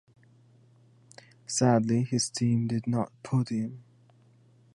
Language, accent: English, United States English